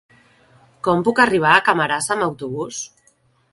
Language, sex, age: Catalan, female, 30-39